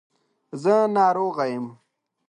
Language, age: Pashto, 19-29